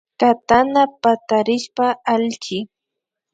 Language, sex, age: Imbabura Highland Quichua, female, 19-29